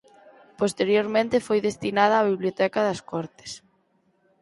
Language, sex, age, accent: Galician, female, 19-29, Central (gheada)